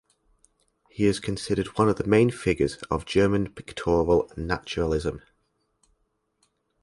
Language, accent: English, England English